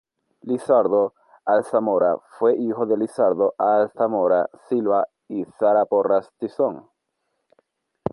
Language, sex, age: Spanish, male, 19-29